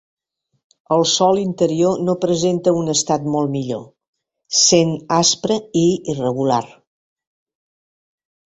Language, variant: Catalan, Septentrional